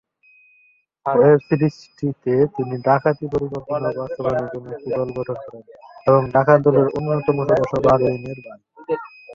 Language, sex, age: Bengali, male, 19-29